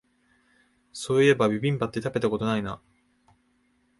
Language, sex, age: Japanese, male, 19-29